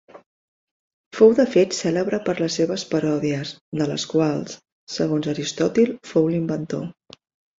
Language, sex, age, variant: Catalan, female, 40-49, Central